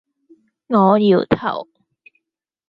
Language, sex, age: Cantonese, female, 19-29